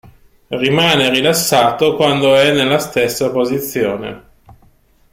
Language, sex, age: Italian, male, 30-39